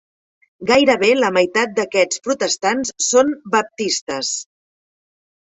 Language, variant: Catalan, Central